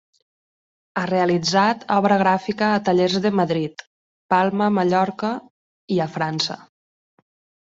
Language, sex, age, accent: Catalan, female, 30-39, valencià